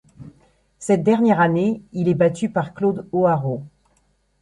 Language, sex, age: French, female, 50-59